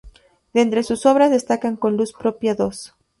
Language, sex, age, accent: Spanish, female, 19-29, México